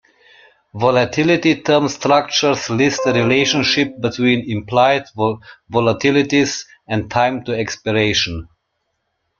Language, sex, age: English, male, 50-59